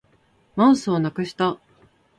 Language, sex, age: Japanese, female, 19-29